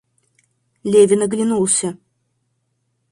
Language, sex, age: Russian, female, 19-29